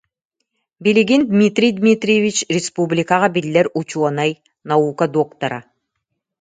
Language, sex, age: Yakut, female, 50-59